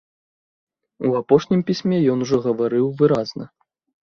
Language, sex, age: Belarusian, male, 30-39